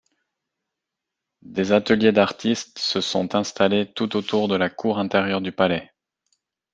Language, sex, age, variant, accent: French, male, 30-39, Français d'Europe, Français de Suisse